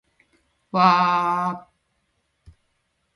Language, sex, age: Japanese, female, 19-29